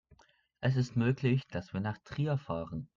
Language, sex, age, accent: German, male, under 19, Deutschland Deutsch